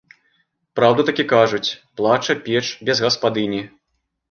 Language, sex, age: Belarusian, male, 30-39